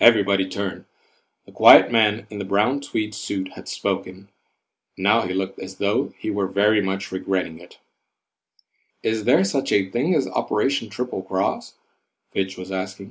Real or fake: real